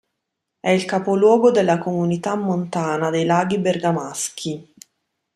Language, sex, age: Italian, female, 19-29